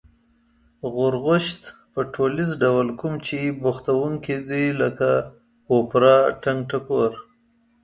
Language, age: Pashto, 30-39